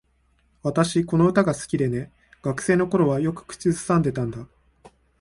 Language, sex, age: Japanese, male, 19-29